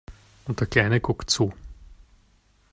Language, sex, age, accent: German, male, 30-39, Österreichisches Deutsch